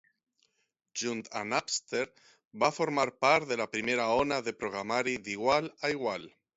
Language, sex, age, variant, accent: Catalan, male, 30-39, Valencià meridional, central; valencià